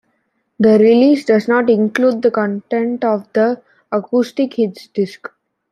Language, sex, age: English, male, under 19